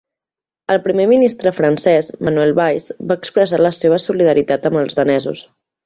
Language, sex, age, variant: Catalan, female, 19-29, Central